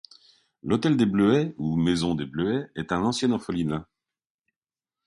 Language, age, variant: French, 50-59, Français de métropole